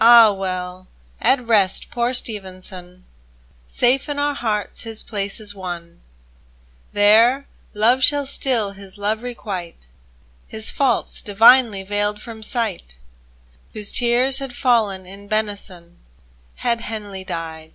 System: none